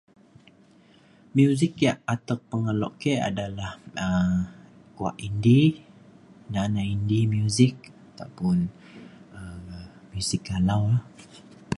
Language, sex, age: Mainstream Kenyah, male, 19-29